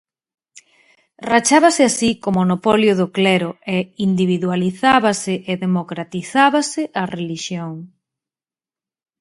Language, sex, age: Galician, female, 40-49